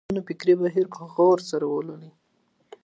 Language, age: Pashto, 19-29